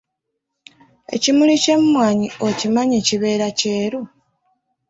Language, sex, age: Ganda, female, 19-29